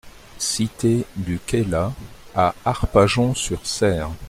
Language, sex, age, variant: French, male, 60-69, Français de métropole